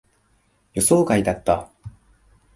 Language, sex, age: Japanese, male, 19-29